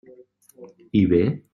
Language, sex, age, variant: Catalan, male, 30-39, Central